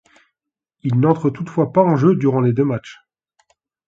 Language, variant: French, Français de métropole